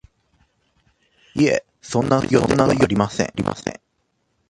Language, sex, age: Japanese, male, 30-39